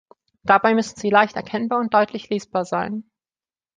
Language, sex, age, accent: German, female, 19-29, Deutschland Deutsch